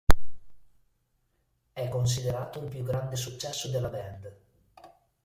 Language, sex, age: Italian, male, 40-49